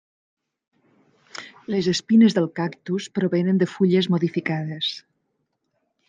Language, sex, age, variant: Catalan, female, 50-59, Nord-Occidental